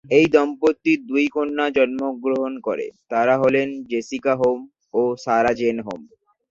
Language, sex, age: Bengali, male, 19-29